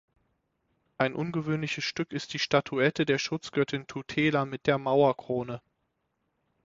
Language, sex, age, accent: German, male, 30-39, Deutschland Deutsch